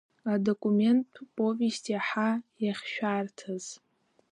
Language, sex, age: Abkhazian, female, under 19